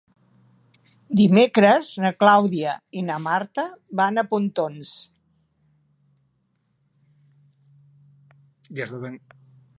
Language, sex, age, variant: Catalan, female, 70-79, Central